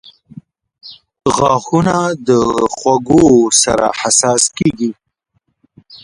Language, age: Pashto, 30-39